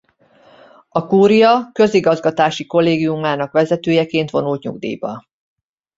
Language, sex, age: Hungarian, female, 40-49